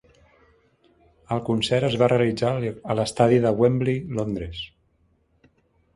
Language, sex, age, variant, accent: Catalan, male, 40-49, Central, central